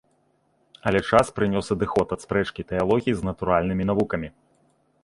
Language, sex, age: Belarusian, male, 30-39